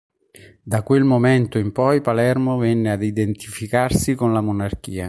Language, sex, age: Italian, male, 60-69